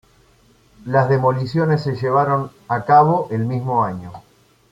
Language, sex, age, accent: Spanish, male, 60-69, Rioplatense: Argentina, Uruguay, este de Bolivia, Paraguay